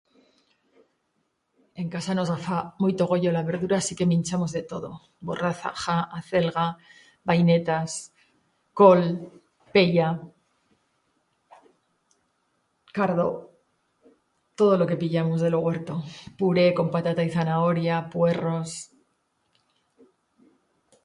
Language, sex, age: Aragonese, female, 50-59